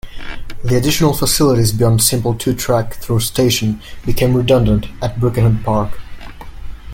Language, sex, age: English, male, under 19